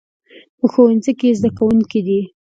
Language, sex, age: Pashto, female, 19-29